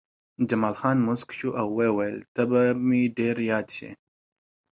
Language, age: Pashto, 19-29